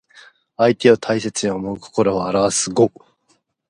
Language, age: Japanese, 19-29